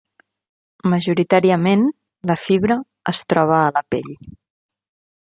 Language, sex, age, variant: Catalan, female, 30-39, Central